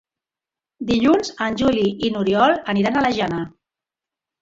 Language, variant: Catalan, Central